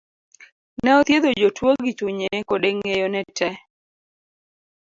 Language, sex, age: Luo (Kenya and Tanzania), female, 30-39